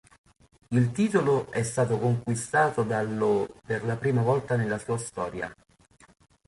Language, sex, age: Italian, male, 50-59